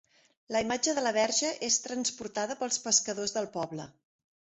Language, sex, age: Catalan, female, 40-49